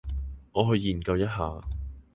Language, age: Cantonese, 19-29